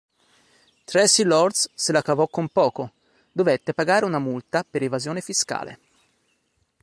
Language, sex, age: Italian, male, 40-49